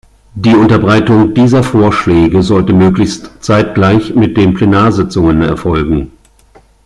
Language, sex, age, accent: German, male, 50-59, Deutschland Deutsch